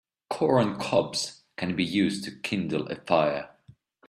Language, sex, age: English, male, 19-29